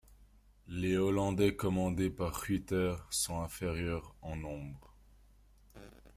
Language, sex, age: French, male, 19-29